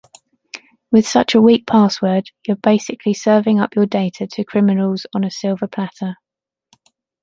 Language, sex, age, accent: English, female, 30-39, England English